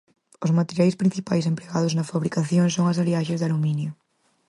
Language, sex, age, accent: Galician, female, 19-29, Central (gheada)